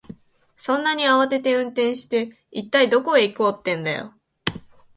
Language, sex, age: Japanese, female, 19-29